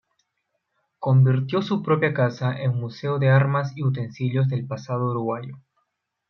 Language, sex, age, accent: Spanish, male, 19-29, Andino-Pacífico: Colombia, Perú, Ecuador, oeste de Bolivia y Venezuela andina